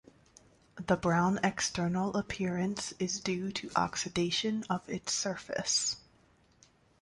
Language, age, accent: English, 30-39, United States English